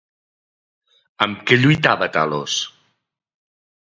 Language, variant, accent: Catalan, Septentrional, septentrional